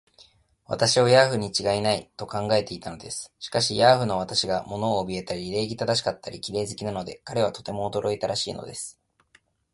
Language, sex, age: Japanese, male, 19-29